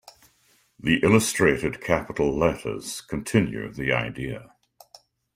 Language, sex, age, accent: English, male, 60-69, Canadian English